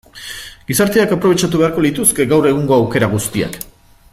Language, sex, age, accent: Basque, male, 50-59, Mendebalekoa (Araba, Bizkaia, Gipuzkoako mendebaleko herri batzuk)